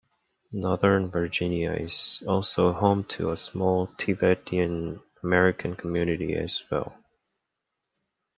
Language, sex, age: English, male, 19-29